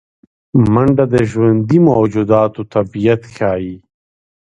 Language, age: Pashto, 30-39